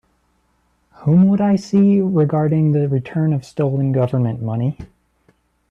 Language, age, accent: English, 19-29, United States English